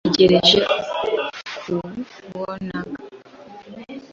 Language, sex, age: Kinyarwanda, female, 19-29